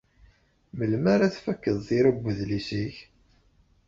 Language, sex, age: Kabyle, male, 30-39